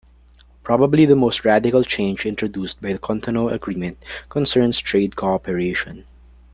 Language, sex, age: English, male, 19-29